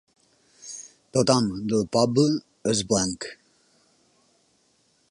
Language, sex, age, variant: Catalan, male, 19-29, Balear